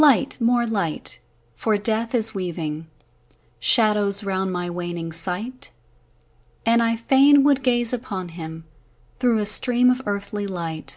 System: none